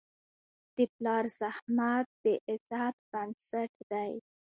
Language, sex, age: Pashto, female, 19-29